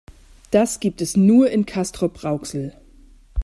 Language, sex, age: German, female, 30-39